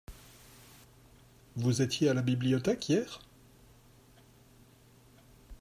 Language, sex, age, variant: French, male, 40-49, Français de métropole